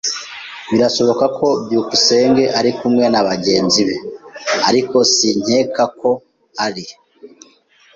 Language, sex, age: Kinyarwanda, male, 19-29